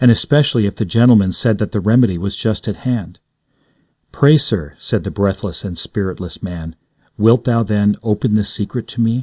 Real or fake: real